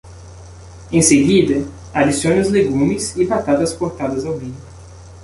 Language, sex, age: Portuguese, male, 19-29